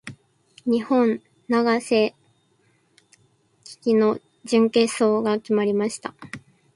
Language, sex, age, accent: Japanese, female, 19-29, 標準語